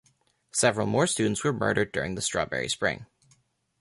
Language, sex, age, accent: English, male, 19-29, United States English